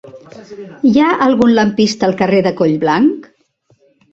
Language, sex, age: Catalan, female, 60-69